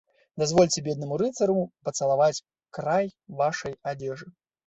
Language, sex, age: Belarusian, male, 30-39